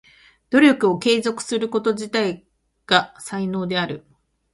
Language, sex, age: Japanese, female, 50-59